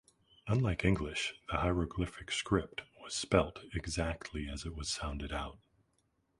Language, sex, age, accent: English, male, 40-49, United States English